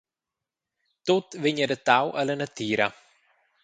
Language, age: Romansh, 30-39